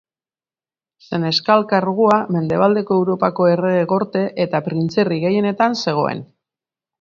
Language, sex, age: Basque, female, 50-59